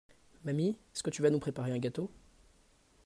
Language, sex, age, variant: French, male, 30-39, Français de métropole